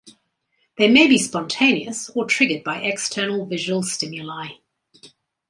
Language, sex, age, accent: English, female, 50-59, Australian English